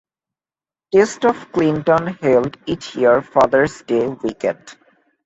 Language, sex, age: English, male, 19-29